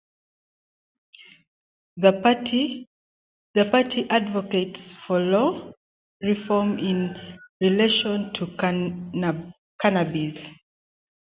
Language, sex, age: English, female, 30-39